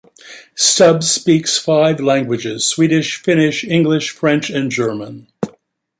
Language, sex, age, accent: English, male, 80-89, United States English